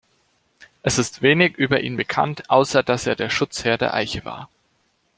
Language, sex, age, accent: German, male, under 19, Deutschland Deutsch